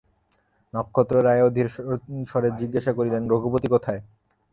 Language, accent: Bengali, প্রমিত; চলিত